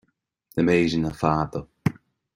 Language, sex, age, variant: Irish, male, 19-29, Gaeilge Chonnacht